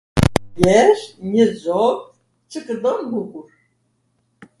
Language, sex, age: Arvanitika Albanian, female, 80-89